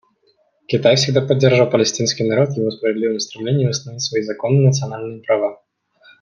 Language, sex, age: Russian, male, 19-29